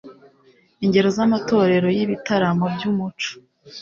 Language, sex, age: Kinyarwanda, female, 19-29